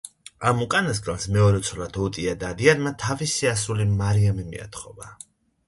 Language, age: Georgian, 30-39